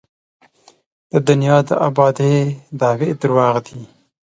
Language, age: Pashto, 30-39